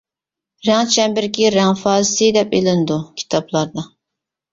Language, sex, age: Uyghur, female, 19-29